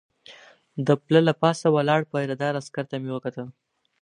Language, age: Pashto, under 19